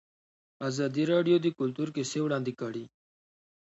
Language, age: Pashto, 30-39